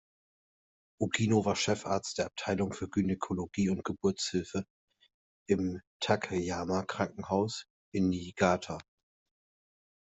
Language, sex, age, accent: German, male, 40-49, Deutschland Deutsch